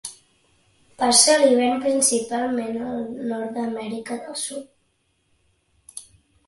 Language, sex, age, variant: Catalan, female, 30-39, Central